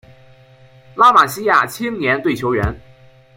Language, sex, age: Chinese, male, under 19